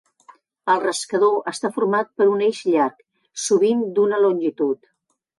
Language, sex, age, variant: Catalan, female, 50-59, Central